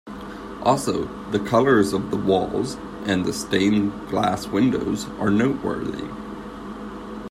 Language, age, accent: English, 19-29, United States English